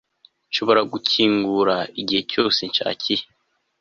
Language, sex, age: Kinyarwanda, male, under 19